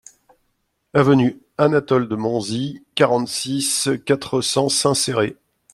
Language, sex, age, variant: French, male, 50-59, Français de métropole